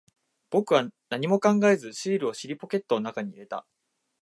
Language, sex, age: Japanese, male, 19-29